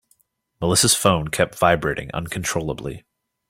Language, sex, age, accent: English, male, 19-29, United States English